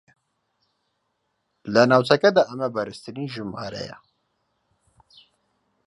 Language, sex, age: Central Kurdish, male, 19-29